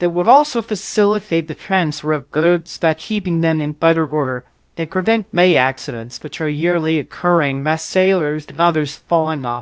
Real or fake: fake